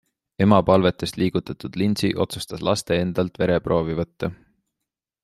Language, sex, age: Estonian, male, 19-29